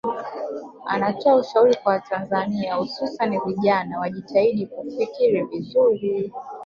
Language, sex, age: Swahili, female, 19-29